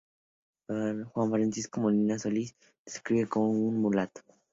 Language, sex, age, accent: Spanish, male, under 19, México